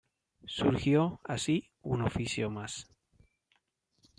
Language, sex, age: Spanish, male, 30-39